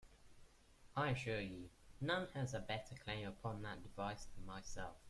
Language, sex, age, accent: English, male, under 19, England English